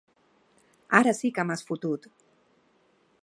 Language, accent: Catalan, aprenent (recent, des del castellà)